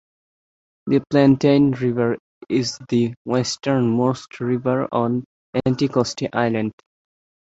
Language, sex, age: English, male, 19-29